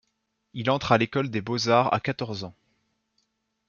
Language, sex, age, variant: French, male, 19-29, Français de métropole